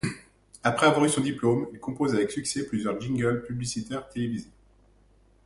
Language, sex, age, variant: French, male, 40-49, Français de métropole